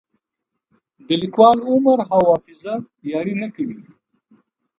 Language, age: Pashto, 50-59